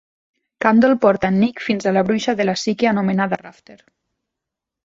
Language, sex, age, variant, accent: Catalan, female, 19-29, Nord-Occidental, Tortosí